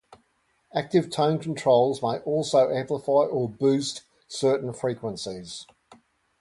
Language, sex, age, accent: English, male, 60-69, Australian English